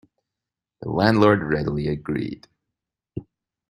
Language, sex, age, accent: English, male, 40-49, Scottish English